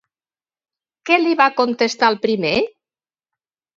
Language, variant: Catalan, Central